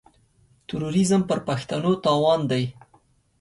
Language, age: Pashto, 19-29